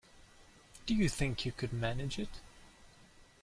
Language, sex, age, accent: English, male, 19-29, Southern African (South Africa, Zimbabwe, Namibia)